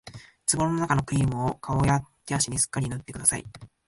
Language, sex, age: Japanese, male, 19-29